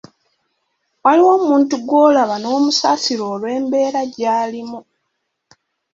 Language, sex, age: Ganda, female, 19-29